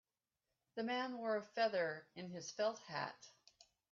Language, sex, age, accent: English, female, 60-69, United States English